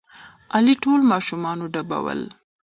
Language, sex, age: Pashto, female, 19-29